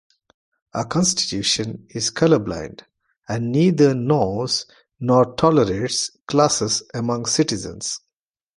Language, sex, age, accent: English, male, 40-49, India and South Asia (India, Pakistan, Sri Lanka)